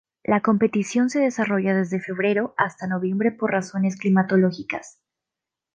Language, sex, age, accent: Spanish, female, under 19, Andino-Pacífico: Colombia, Perú, Ecuador, oeste de Bolivia y Venezuela andina